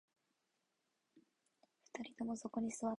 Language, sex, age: Japanese, female, 19-29